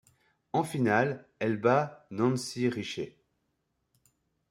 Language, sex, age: French, male, 30-39